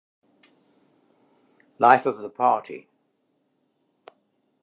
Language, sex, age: English, male, 70-79